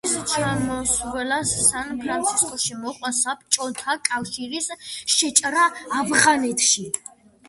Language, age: Georgian, under 19